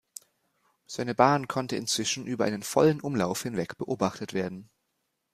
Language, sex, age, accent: German, male, 19-29, Deutschland Deutsch